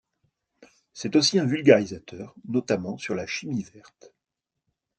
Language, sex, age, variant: French, male, 50-59, Français de métropole